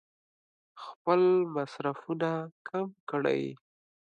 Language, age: Pashto, 30-39